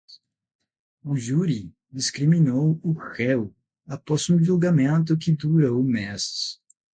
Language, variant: Portuguese, Portuguese (Brasil)